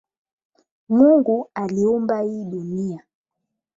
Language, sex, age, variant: Swahili, female, 19-29, Kiswahili cha Bara ya Tanzania